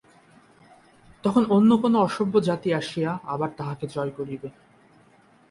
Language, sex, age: Bengali, male, 19-29